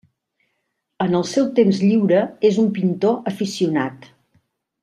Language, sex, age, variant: Catalan, female, 60-69, Central